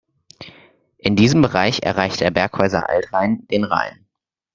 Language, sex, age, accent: German, male, under 19, Deutschland Deutsch